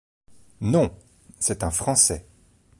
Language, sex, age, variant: French, male, 40-49, Français de métropole